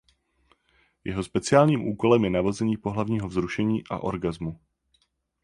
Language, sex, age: Czech, male, 19-29